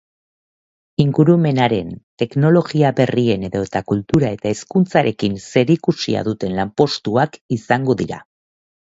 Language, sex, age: Basque, female, 40-49